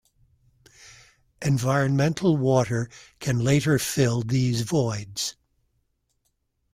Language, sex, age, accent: English, male, 70-79, United States English